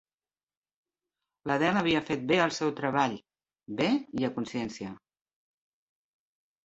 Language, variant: Catalan, Septentrional